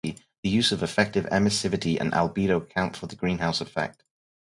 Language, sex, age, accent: English, male, 30-39, England English